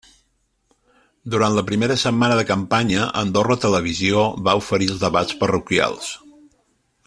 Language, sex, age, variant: Catalan, male, 50-59, Central